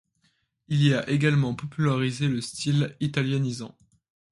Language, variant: French, Français de métropole